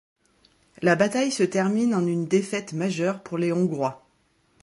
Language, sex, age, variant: French, female, 30-39, Français de métropole